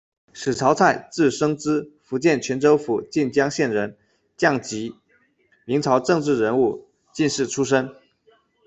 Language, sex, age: Chinese, male, 30-39